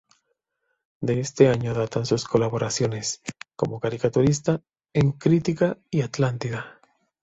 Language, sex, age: Spanish, male, 19-29